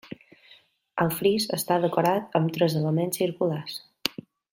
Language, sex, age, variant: Catalan, female, 19-29, Balear